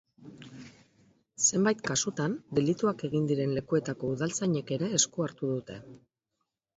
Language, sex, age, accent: Basque, female, 50-59, Mendebalekoa (Araba, Bizkaia, Gipuzkoako mendebaleko herri batzuk)